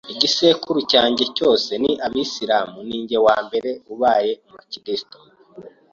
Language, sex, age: Kinyarwanda, male, 19-29